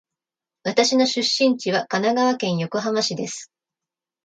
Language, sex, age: Japanese, female, 40-49